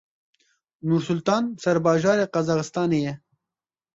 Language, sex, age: Kurdish, male, 19-29